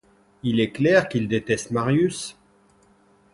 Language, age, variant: French, 50-59, Français de métropole